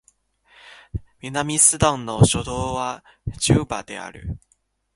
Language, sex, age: Japanese, male, 19-29